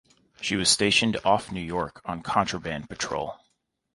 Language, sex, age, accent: English, male, 30-39, United States English